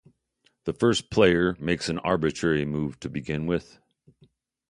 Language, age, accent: English, 50-59, United States English